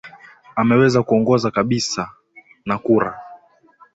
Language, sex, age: Swahili, male, 19-29